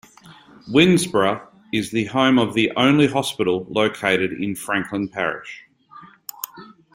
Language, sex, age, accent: English, male, 40-49, Australian English